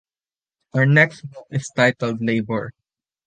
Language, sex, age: English, male, 19-29